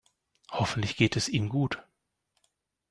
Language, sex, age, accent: German, male, 40-49, Deutschland Deutsch